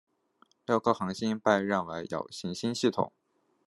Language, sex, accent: Chinese, male, 出生地：河南省